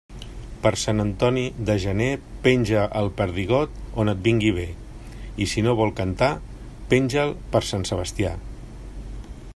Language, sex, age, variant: Catalan, male, 50-59, Central